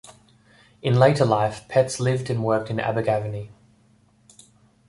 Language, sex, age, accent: English, male, 19-29, Australian English